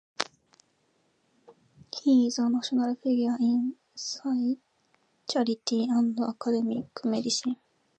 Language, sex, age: English, female, 19-29